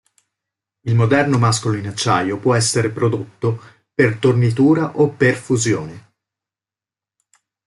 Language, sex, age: Italian, male, 40-49